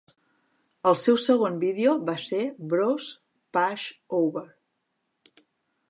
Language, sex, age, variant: Catalan, female, 40-49, Central